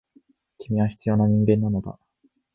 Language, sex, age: Japanese, male, 19-29